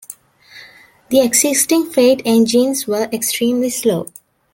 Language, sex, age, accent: English, female, 19-29, India and South Asia (India, Pakistan, Sri Lanka)